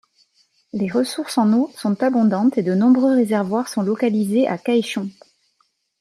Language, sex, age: French, female, 40-49